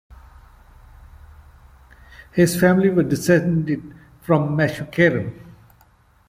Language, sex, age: English, male, 50-59